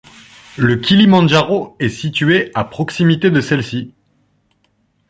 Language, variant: French, Français de métropole